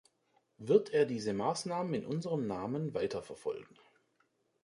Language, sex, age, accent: German, male, 30-39, Deutschland Deutsch